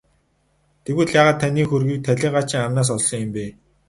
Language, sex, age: Mongolian, male, 19-29